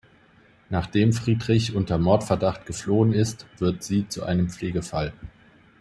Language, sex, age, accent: German, male, 40-49, Deutschland Deutsch